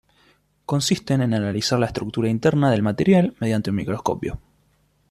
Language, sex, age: Spanish, male, 19-29